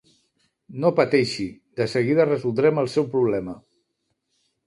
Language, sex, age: Catalan, male, 50-59